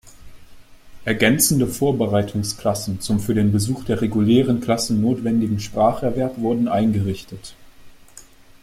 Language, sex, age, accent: German, male, 19-29, Deutschland Deutsch